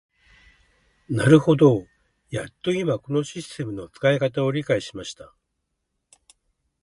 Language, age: Japanese, 60-69